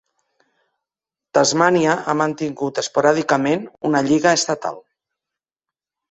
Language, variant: Catalan, Nord-Occidental